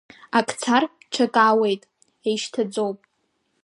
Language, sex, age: Abkhazian, female, under 19